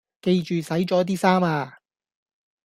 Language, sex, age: Cantonese, male, 19-29